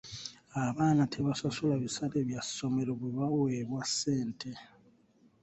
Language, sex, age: Ganda, male, 30-39